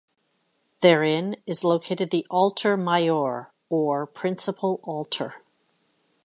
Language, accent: English, United States English